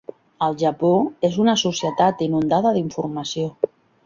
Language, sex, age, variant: Catalan, female, 50-59, Central